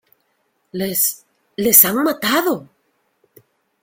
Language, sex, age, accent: Spanish, female, 40-49, América central